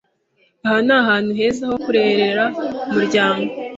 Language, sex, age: Kinyarwanda, female, 30-39